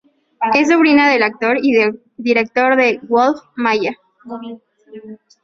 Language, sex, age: Spanish, female, 19-29